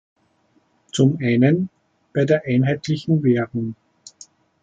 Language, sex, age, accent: German, male, 40-49, Österreichisches Deutsch